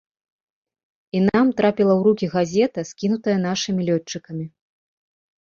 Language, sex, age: Belarusian, female, 30-39